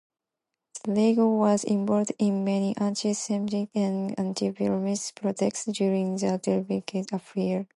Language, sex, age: English, female, 19-29